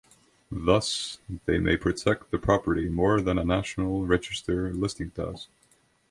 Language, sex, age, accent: English, male, 19-29, United States English